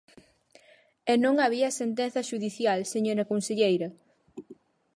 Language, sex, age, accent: Galician, female, under 19, Central (gheada)